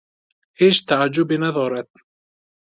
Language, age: Persian, 19-29